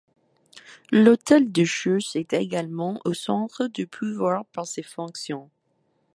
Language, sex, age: French, female, 19-29